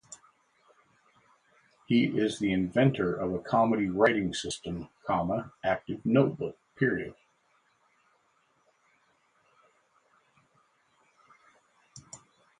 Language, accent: English, United States English